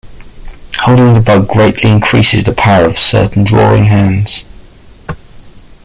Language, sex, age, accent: English, male, 40-49, England English